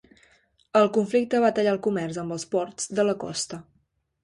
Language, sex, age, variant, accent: Catalan, female, 19-29, Central, septentrional